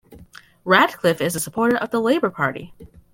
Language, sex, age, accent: English, female, under 19, United States English